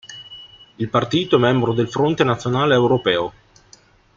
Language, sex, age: Italian, male, 50-59